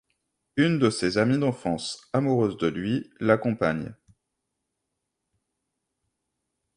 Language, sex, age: French, male, 30-39